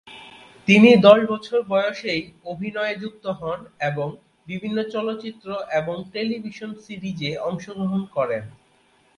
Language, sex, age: Bengali, male, 30-39